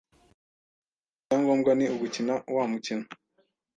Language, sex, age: Kinyarwanda, male, 19-29